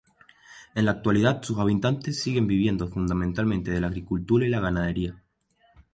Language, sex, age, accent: Spanish, male, 19-29, España: Islas Canarias